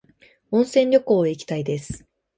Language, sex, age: Japanese, female, 19-29